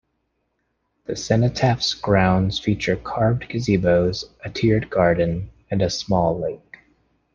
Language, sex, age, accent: English, male, 19-29, United States English